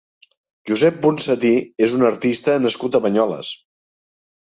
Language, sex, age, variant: Catalan, male, 60-69, Central